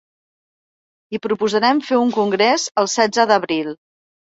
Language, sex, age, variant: Catalan, female, 50-59, Central